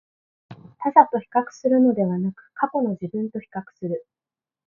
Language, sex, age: Japanese, female, 19-29